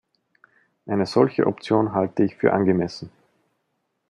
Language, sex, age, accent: German, male, 19-29, Österreichisches Deutsch